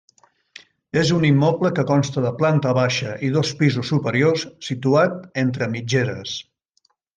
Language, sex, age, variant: Catalan, male, 70-79, Central